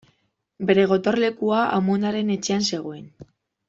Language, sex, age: Basque, female, 19-29